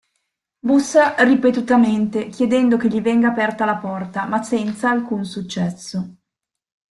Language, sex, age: Italian, female, 40-49